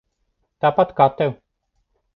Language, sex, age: Latvian, male, 30-39